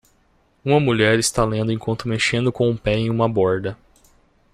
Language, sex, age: Portuguese, male, 19-29